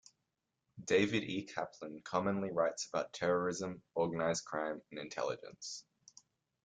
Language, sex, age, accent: English, male, under 19, Australian English